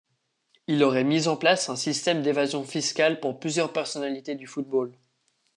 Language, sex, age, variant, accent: French, male, under 19, Français d'Europe, Français de Suisse